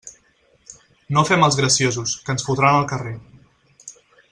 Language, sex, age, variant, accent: Catalan, male, 19-29, Central, central; Barceloní